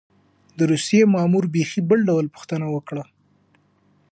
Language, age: Pashto, 19-29